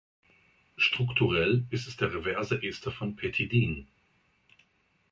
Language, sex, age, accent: German, male, 50-59, Deutschland Deutsch